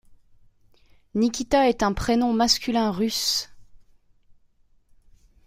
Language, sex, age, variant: French, female, 30-39, Français de métropole